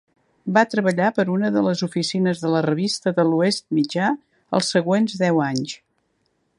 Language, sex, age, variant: Catalan, female, 60-69, Central